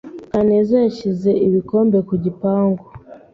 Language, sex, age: Kinyarwanda, female, 40-49